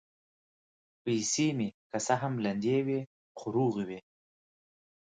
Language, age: Pashto, 30-39